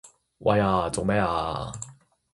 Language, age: Cantonese, 19-29